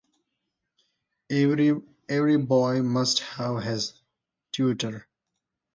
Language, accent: English, India and South Asia (India, Pakistan, Sri Lanka)